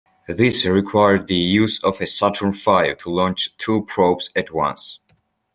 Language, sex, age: English, male, under 19